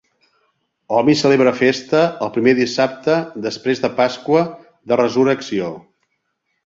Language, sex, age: Catalan, male, 60-69